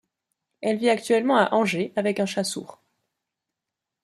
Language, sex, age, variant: French, female, 30-39, Français de métropole